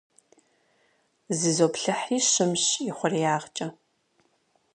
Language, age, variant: Kabardian, 19-29, Адыгэбзэ (Къэбэрдей, Кирил, псоми зэдай)